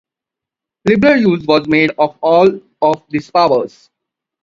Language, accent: English, India and South Asia (India, Pakistan, Sri Lanka)